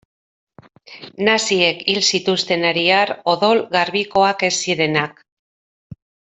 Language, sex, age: Basque, female, 40-49